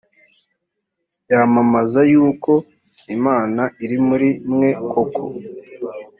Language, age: Kinyarwanda, 19-29